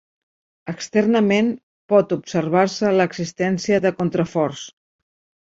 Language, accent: Catalan, Barceloní